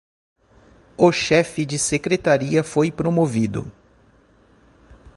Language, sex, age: Portuguese, male, 40-49